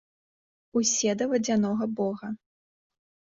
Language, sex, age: Belarusian, female, 19-29